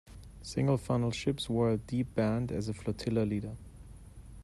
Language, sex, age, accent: English, male, 40-49, England English